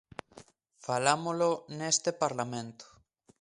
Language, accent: Galician, Atlántico (seseo e gheada)